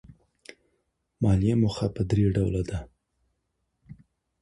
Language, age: Pashto, 30-39